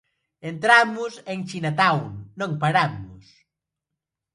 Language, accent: Galician, Neofalante